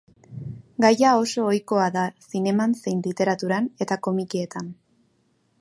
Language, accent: Basque, Erdialdekoa edo Nafarra (Gipuzkoa, Nafarroa)